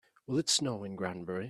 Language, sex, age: English, male, 19-29